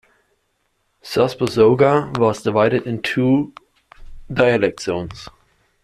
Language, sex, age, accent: English, male, 19-29, United States English